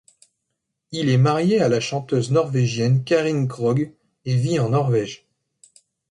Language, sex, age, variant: French, male, 19-29, Français de métropole